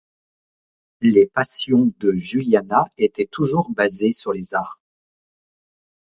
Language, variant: French, Français de métropole